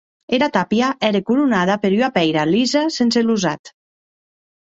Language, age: Occitan, 50-59